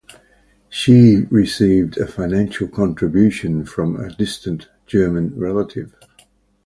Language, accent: English, Australian English